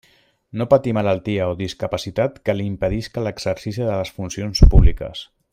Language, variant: Catalan, Central